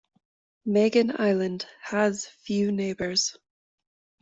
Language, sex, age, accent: English, female, 30-39, Canadian English